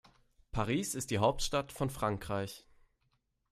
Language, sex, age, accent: German, male, 19-29, Deutschland Deutsch